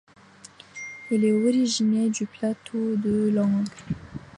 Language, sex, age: French, female, 19-29